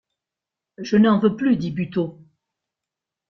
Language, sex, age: French, female, 60-69